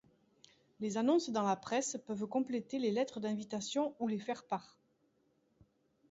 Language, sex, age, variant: French, female, 40-49, Français de métropole